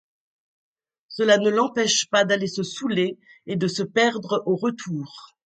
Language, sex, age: French, female, 60-69